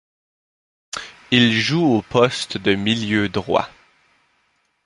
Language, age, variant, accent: French, 19-29, Français d'Amérique du Nord, Français du Canada